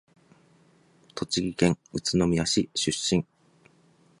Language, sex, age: Japanese, male, 30-39